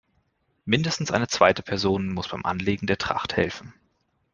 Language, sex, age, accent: German, male, 30-39, Deutschland Deutsch